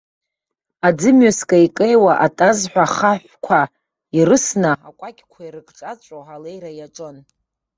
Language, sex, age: Abkhazian, female, 30-39